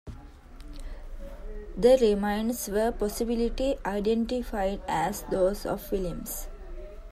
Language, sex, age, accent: English, female, 19-29, United States English